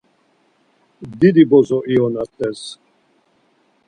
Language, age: Laz, 60-69